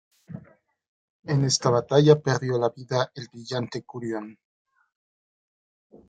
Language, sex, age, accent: Spanish, male, 40-49, México